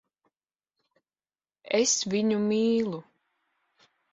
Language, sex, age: Latvian, female, under 19